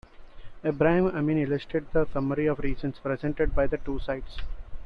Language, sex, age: English, male, 19-29